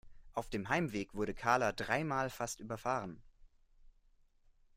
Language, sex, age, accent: German, male, 19-29, Deutschland Deutsch